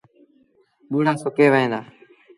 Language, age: Sindhi Bhil, 19-29